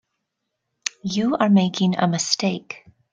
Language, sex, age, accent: English, female, 40-49, United States English